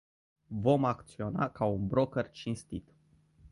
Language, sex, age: Romanian, male, 19-29